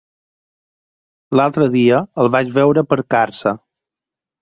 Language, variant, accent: Catalan, Balear, mallorquí